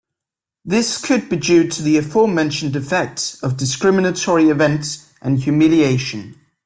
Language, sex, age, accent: English, male, 19-29, England English